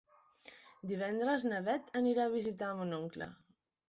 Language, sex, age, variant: Catalan, female, 60-69, Central